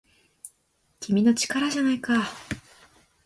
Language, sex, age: Japanese, female, 19-29